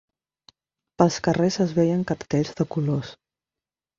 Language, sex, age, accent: Catalan, female, 19-29, aprenent (recent, des del castellà)